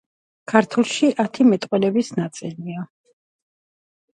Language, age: Georgian, 40-49